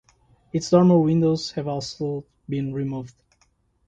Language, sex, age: English, male, 30-39